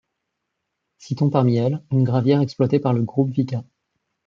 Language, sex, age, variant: French, male, 30-39, Français de métropole